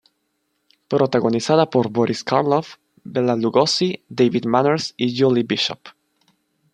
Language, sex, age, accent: Spanish, male, 19-29, Andino-Pacífico: Colombia, Perú, Ecuador, oeste de Bolivia y Venezuela andina